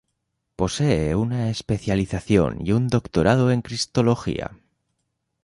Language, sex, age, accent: Spanish, male, 19-29, España: Norte peninsular (Asturias, Castilla y León, Cantabria, País Vasco, Navarra, Aragón, La Rioja, Guadalajara, Cuenca)